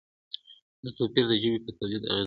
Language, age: Pashto, 19-29